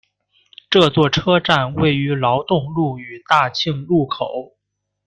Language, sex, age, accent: Chinese, male, 19-29, 出生地：河北省